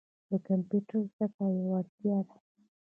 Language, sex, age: Pashto, female, 19-29